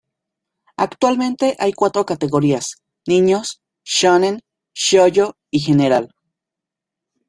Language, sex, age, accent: Spanish, female, 19-29, México